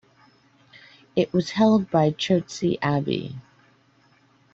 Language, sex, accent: English, female, United States English